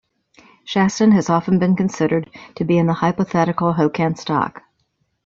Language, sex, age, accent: English, female, 50-59, United States English